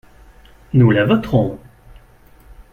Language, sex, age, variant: French, male, 30-39, Français de métropole